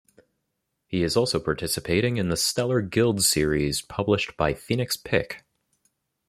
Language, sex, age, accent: English, male, 19-29, United States English